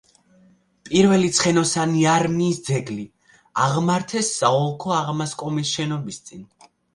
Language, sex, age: Georgian, male, 19-29